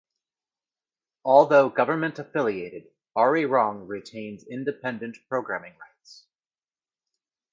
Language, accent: English, United States English